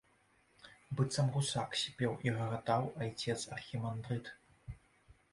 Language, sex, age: Belarusian, male, 30-39